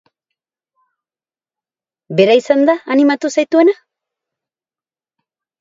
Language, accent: Basque, Mendebalekoa (Araba, Bizkaia, Gipuzkoako mendebaleko herri batzuk)